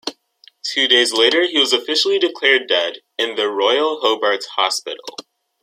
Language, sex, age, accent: English, male, under 19, United States English